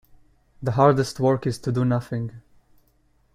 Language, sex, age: English, male, 19-29